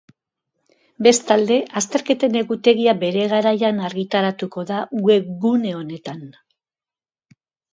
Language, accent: Basque, Mendebalekoa (Araba, Bizkaia, Gipuzkoako mendebaleko herri batzuk)